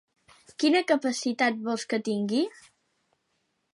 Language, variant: Catalan, Nord-Occidental